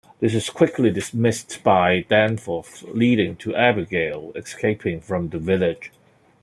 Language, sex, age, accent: English, male, 30-39, Hong Kong English